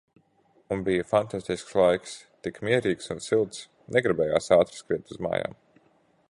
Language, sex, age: Latvian, male, 19-29